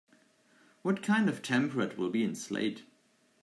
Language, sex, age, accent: English, male, 19-29, United States English